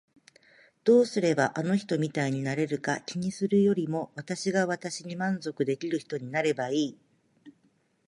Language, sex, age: Japanese, female, 50-59